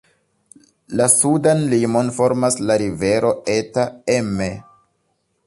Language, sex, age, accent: Esperanto, male, 19-29, Internacia